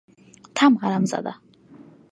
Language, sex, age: Bengali, female, 19-29